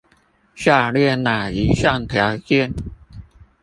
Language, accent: Chinese, 出生地：臺北市